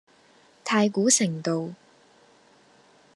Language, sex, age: Cantonese, female, 19-29